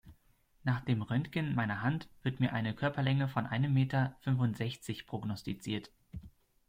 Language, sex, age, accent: German, male, 30-39, Deutschland Deutsch